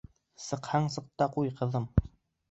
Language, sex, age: Bashkir, male, 19-29